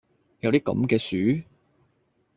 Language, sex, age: Cantonese, male, 30-39